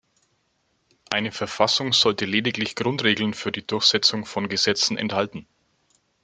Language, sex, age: German, male, 30-39